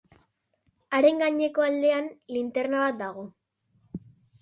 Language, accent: Basque, Erdialdekoa edo Nafarra (Gipuzkoa, Nafarroa)